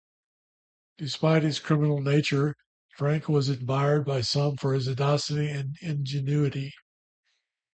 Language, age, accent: English, 60-69, United States English